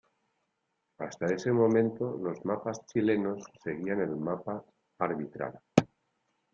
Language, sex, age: Spanish, male, 60-69